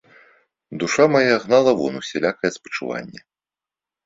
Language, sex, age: Belarusian, male, 40-49